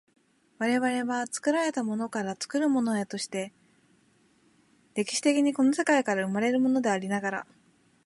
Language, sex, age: Japanese, female, 19-29